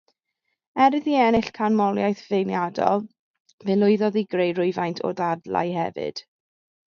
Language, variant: Welsh, South-Eastern Welsh